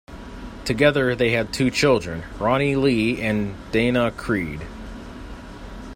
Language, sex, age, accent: English, male, 19-29, United States English